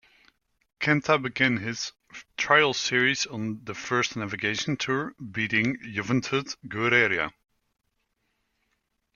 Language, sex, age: English, male, 19-29